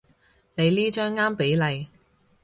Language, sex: Cantonese, female